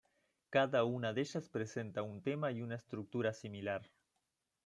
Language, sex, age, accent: Spanish, male, 30-39, Rioplatense: Argentina, Uruguay, este de Bolivia, Paraguay